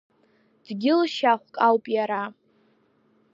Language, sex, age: Abkhazian, female, under 19